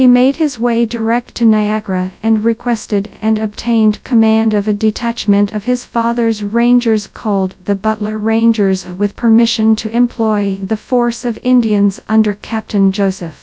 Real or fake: fake